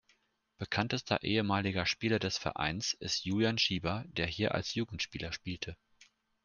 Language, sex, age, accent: German, male, 19-29, Deutschland Deutsch